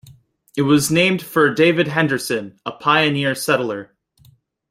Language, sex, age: English, male, 19-29